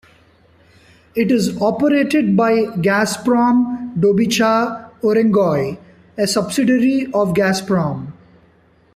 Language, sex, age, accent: English, male, 30-39, India and South Asia (India, Pakistan, Sri Lanka)